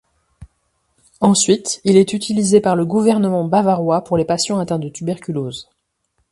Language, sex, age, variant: French, female, 40-49, Français de métropole